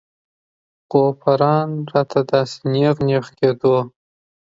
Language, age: Pashto, 30-39